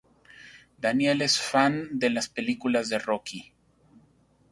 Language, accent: Spanish, México